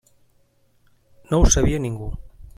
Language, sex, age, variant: Catalan, male, 40-49, Central